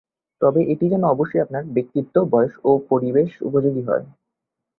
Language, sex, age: Bengali, male, 19-29